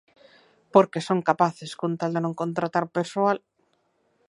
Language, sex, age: Galician, female, 30-39